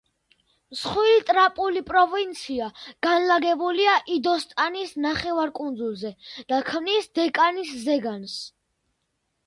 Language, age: Georgian, under 19